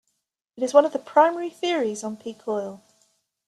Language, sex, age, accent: English, female, 50-59, England English